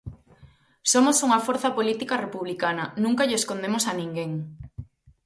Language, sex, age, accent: Galician, female, 19-29, Normativo (estándar)